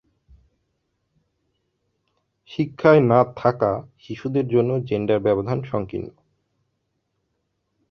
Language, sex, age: Bengali, male, 30-39